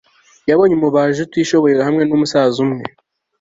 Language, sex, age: Kinyarwanda, male, 19-29